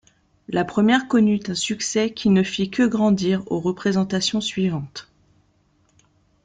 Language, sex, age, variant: French, female, 30-39, Français de métropole